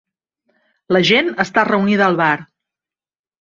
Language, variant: Catalan, Central